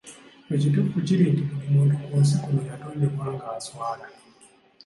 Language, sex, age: Ganda, male, 19-29